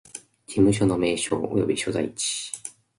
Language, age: Japanese, 19-29